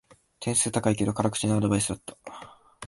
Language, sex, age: Japanese, male, 19-29